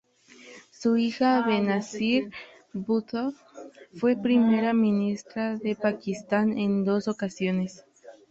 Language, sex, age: Spanish, female, 30-39